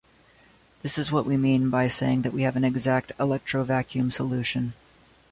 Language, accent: English, United States English